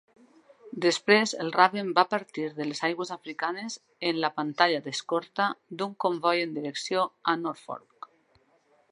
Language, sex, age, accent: Catalan, female, 40-49, valencià